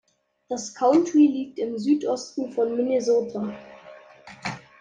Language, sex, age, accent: German, male, under 19, Deutschland Deutsch